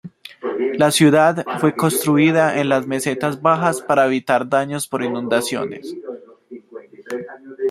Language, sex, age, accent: Spanish, male, 19-29, Andino-Pacífico: Colombia, Perú, Ecuador, oeste de Bolivia y Venezuela andina